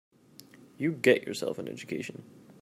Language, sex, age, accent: English, male, 19-29, United States English